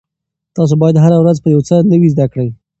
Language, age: Pashto, 19-29